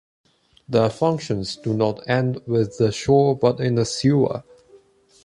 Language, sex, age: English, male, 19-29